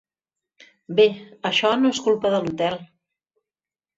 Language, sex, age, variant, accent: Catalan, female, 50-59, Central, central